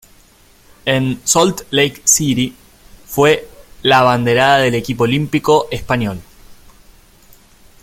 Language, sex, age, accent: Spanish, male, 19-29, Rioplatense: Argentina, Uruguay, este de Bolivia, Paraguay